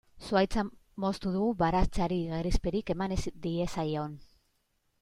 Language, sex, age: Basque, female, 40-49